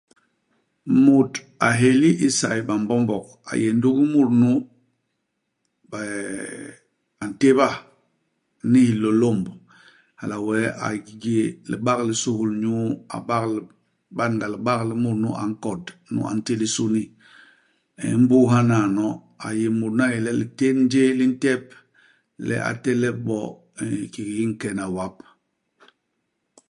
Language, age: Basaa, 40-49